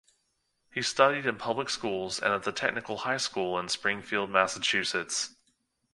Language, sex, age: English, male, 30-39